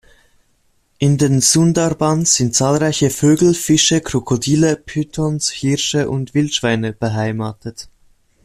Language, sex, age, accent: German, male, under 19, Schweizerdeutsch